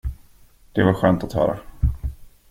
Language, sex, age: Swedish, male, 30-39